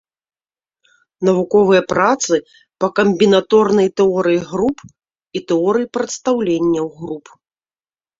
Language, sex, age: Belarusian, female, 30-39